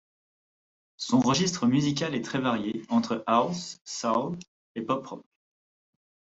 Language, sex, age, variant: French, male, 19-29, Français de métropole